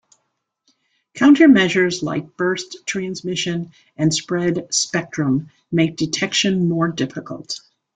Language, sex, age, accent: English, female, 60-69, United States English